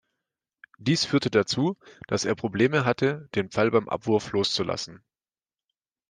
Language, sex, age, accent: German, male, 30-39, Deutschland Deutsch